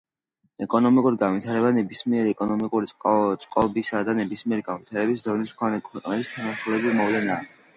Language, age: Georgian, under 19